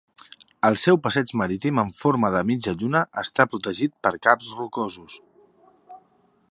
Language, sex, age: Catalan, male, 30-39